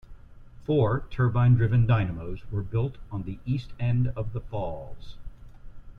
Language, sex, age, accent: English, male, 50-59, United States English